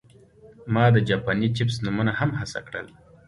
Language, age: Pashto, 19-29